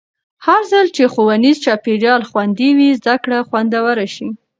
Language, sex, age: Pashto, female, under 19